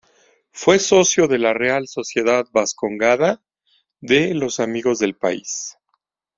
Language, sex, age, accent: Spanish, male, 40-49, México